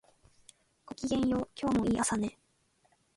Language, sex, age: Japanese, female, 19-29